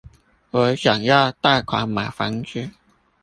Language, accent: Chinese, 出生地：臺北市